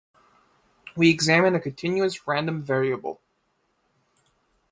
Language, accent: English, United States English